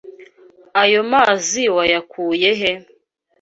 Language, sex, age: Kinyarwanda, female, 19-29